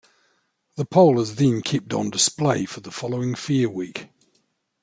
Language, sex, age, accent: English, male, 50-59, New Zealand English